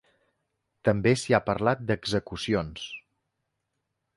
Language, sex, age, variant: Catalan, male, 40-49, Central